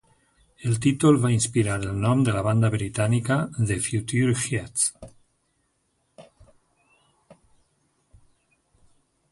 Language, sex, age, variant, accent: Catalan, male, 60-69, Valencià central, valencià